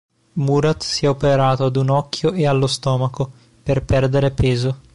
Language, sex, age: Italian, male, 19-29